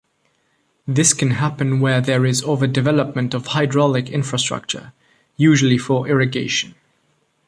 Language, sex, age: English, male, 19-29